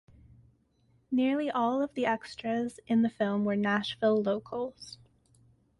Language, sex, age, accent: English, female, 19-29, Canadian English